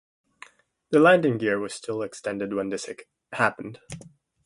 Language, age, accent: English, 19-29, United States English